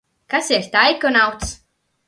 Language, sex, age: Latvian, female, under 19